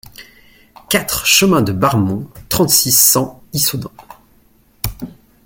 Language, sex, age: French, male, 19-29